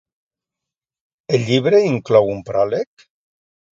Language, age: Catalan, 60-69